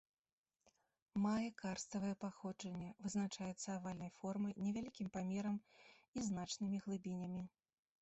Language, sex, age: Belarusian, female, 40-49